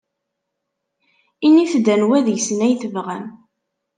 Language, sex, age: Kabyle, female, 19-29